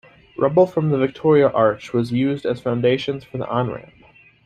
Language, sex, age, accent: English, male, under 19, United States English